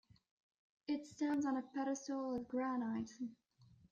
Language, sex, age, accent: English, female, under 19, England English